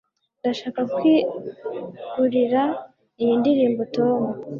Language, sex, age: Kinyarwanda, female, 19-29